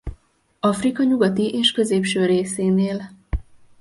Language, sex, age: Hungarian, female, 19-29